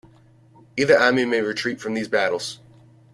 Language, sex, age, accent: English, male, 30-39, United States English